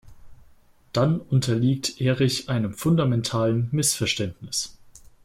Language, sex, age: German, female, 19-29